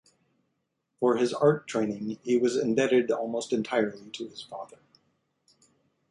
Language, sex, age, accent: English, male, 40-49, United States English